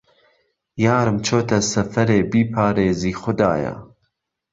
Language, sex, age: Central Kurdish, male, 40-49